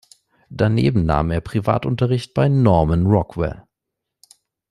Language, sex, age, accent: German, male, 19-29, Deutschland Deutsch